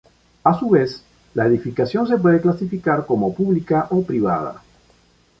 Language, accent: Spanish, Caribe: Cuba, Venezuela, Puerto Rico, República Dominicana, Panamá, Colombia caribeña, México caribeño, Costa del golfo de México